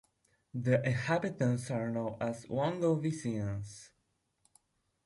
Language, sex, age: English, male, 19-29